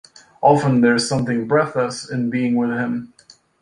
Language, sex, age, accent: English, male, 30-39, United States English